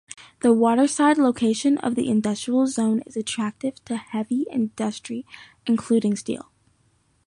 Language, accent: English, United States English